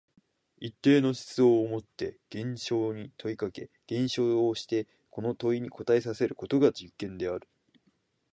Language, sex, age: Japanese, male, 19-29